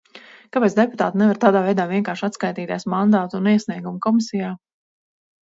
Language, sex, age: Latvian, female, 40-49